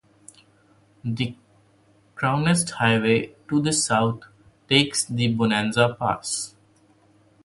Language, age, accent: English, 19-29, India and South Asia (India, Pakistan, Sri Lanka)